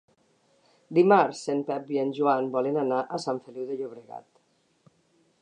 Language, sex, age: Catalan, female, 60-69